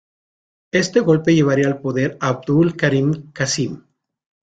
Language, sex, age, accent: Spanish, male, 50-59, México